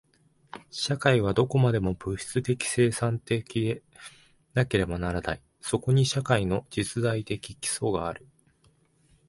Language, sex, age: Japanese, male, 19-29